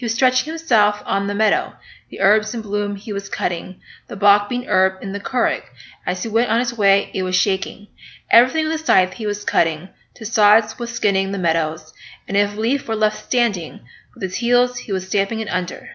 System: none